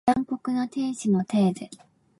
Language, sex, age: Japanese, female, 19-29